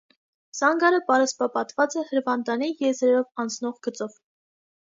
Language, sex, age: Armenian, female, 19-29